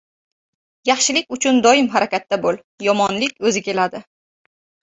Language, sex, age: Uzbek, female, 30-39